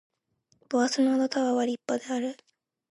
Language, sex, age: Japanese, female, under 19